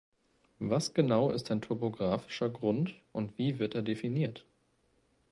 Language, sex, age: German, male, 19-29